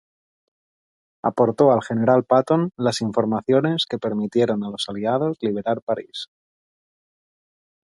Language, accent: Spanish, España: Norte peninsular (Asturias, Castilla y León, Cantabria, País Vasco, Navarra, Aragón, La Rioja, Guadalajara, Cuenca)